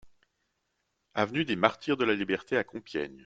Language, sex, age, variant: French, male, 30-39, Français de métropole